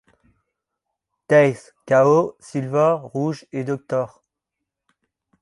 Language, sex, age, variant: French, male, 19-29, Français de métropole